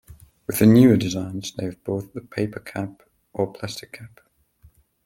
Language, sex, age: English, male, 19-29